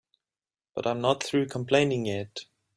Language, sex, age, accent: English, male, 19-29, Southern African (South Africa, Zimbabwe, Namibia)